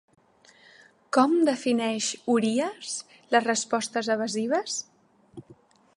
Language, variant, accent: Catalan, Central, central